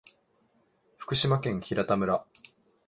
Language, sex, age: Japanese, male, 19-29